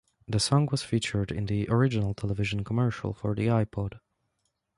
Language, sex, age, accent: English, male, 19-29, England English